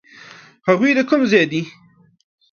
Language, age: Pashto, 30-39